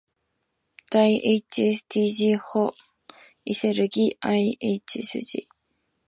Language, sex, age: Japanese, female, 19-29